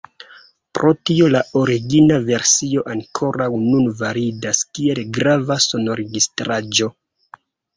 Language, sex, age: Esperanto, male, 30-39